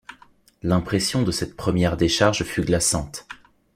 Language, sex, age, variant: French, male, 19-29, Français de métropole